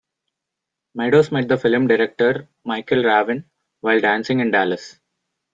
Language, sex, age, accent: English, male, 19-29, India and South Asia (India, Pakistan, Sri Lanka)